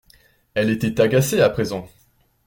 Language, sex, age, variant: French, male, 19-29, Français de métropole